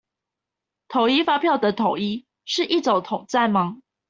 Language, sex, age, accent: Chinese, female, 19-29, 出生地：臺北市